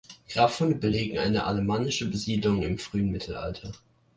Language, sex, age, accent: German, male, under 19, Deutschland Deutsch